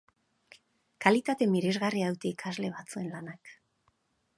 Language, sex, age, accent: Basque, female, 50-59, Erdialdekoa edo Nafarra (Gipuzkoa, Nafarroa)